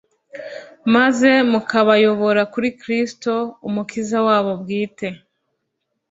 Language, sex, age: Kinyarwanda, female, 19-29